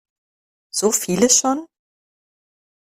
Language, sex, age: German, female, 30-39